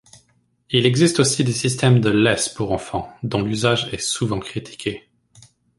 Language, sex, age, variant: French, male, 19-29, Français de métropole